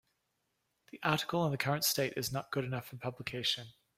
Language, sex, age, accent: English, male, 40-49, New Zealand English